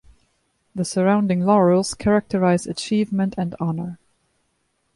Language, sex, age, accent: English, female, 30-39, United States English